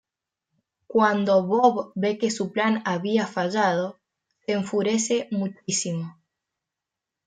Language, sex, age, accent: Spanish, female, under 19, Rioplatense: Argentina, Uruguay, este de Bolivia, Paraguay